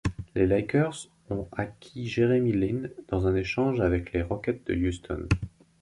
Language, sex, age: French, male, 40-49